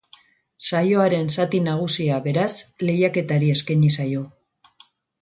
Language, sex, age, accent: Basque, female, 50-59, Erdialdekoa edo Nafarra (Gipuzkoa, Nafarroa)